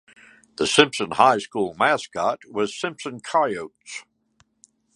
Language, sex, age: English, male, 70-79